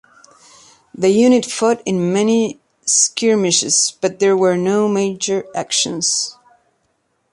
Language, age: English, 40-49